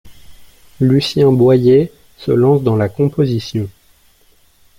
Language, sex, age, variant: French, male, 19-29, Français de métropole